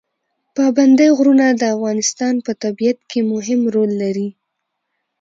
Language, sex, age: Pashto, female, 19-29